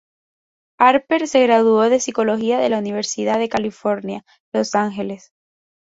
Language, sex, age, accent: Spanish, female, 19-29, España: Islas Canarias